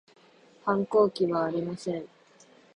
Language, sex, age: Japanese, female, under 19